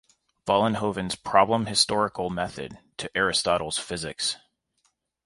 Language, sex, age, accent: English, male, 30-39, United States English